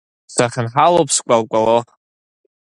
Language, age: Abkhazian, under 19